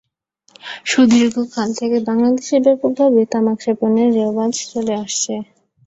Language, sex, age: Bengali, female, 19-29